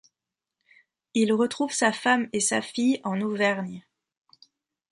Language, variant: French, Français de métropole